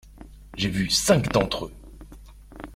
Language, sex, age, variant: French, male, 30-39, Français de métropole